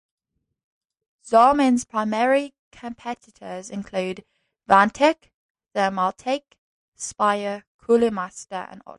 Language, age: English, 19-29